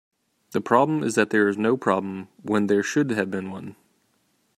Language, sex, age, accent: English, male, 30-39, United States English